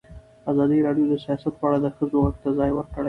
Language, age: Pashto, 19-29